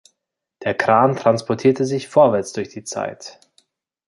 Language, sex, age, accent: German, male, 19-29, Deutschland Deutsch